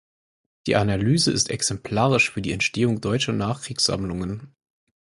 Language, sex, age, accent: German, male, 19-29, Deutschland Deutsch